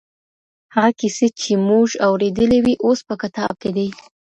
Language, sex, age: Pashto, female, under 19